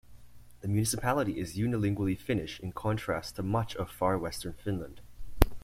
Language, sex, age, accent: English, male, under 19, Canadian English